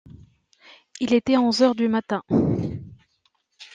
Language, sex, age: French, female, 30-39